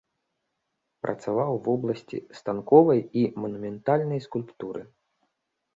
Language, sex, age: Belarusian, male, 30-39